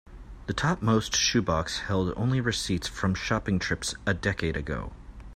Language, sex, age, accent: English, male, 30-39, United States English